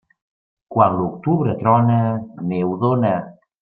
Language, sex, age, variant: Catalan, male, 30-39, Central